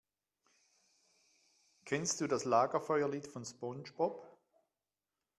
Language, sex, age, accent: German, male, 50-59, Schweizerdeutsch